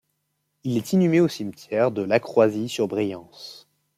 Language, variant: French, Français de métropole